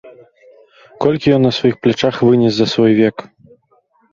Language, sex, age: Belarusian, male, 19-29